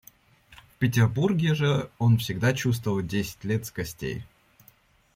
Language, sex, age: Russian, male, under 19